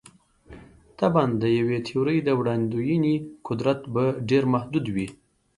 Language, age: Pashto, 30-39